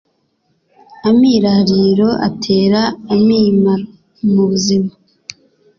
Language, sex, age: Kinyarwanda, female, 19-29